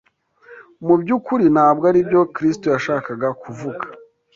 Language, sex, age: Kinyarwanda, male, 19-29